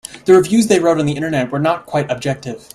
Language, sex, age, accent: English, male, 19-29, United States English